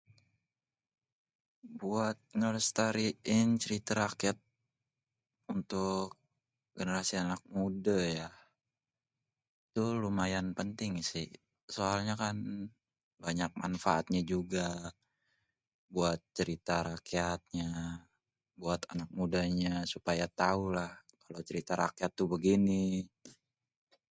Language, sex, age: Betawi, male, 19-29